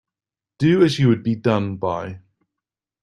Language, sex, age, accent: English, male, 30-39, England English